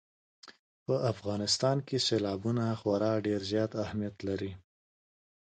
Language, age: Pashto, 19-29